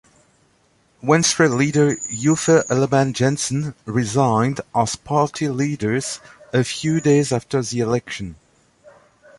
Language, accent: English, England English